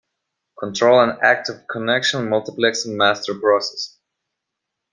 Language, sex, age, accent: English, male, 19-29, United States English